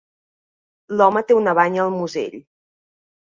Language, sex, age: Catalan, female, 30-39